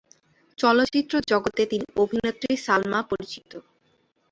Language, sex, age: Bengali, female, under 19